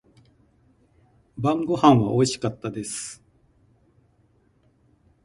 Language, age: Japanese, 50-59